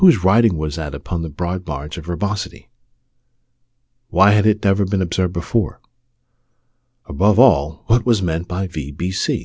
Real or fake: real